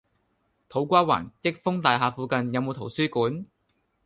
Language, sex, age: Cantonese, male, 19-29